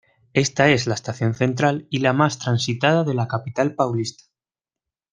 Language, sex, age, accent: Spanish, male, 19-29, España: Centro-Sur peninsular (Madrid, Toledo, Castilla-La Mancha)